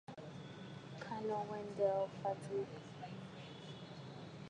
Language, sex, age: English, female, 19-29